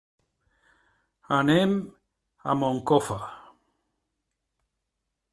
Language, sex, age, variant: Catalan, male, 70-79, Central